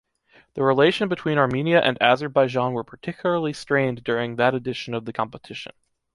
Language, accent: English, United States English